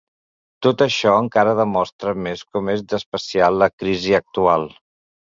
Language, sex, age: Catalan, male, 50-59